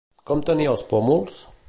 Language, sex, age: Catalan, male, 40-49